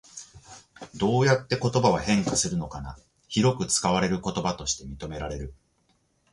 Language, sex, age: Japanese, male, 40-49